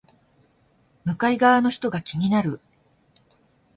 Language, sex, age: Japanese, female, 60-69